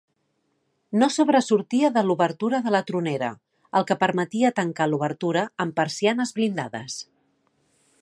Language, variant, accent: Catalan, Central, central